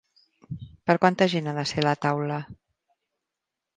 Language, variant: Catalan, Central